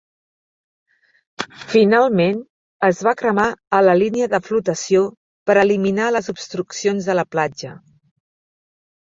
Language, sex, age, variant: Catalan, female, 40-49, Central